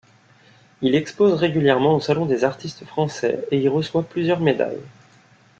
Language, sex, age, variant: French, male, 30-39, Français de métropole